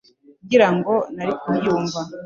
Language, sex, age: Kinyarwanda, female, 50-59